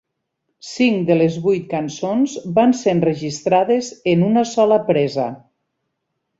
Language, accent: Catalan, Ebrenc